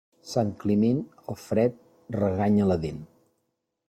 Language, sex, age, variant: Catalan, male, 50-59, Central